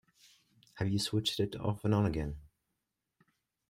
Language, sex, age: English, male, 19-29